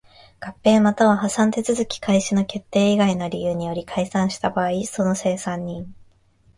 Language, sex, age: Japanese, female, 19-29